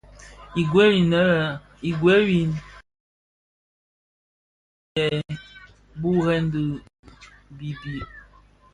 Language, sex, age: Bafia, female, 30-39